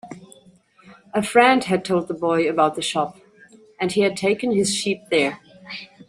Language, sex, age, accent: English, female, 40-49, United States English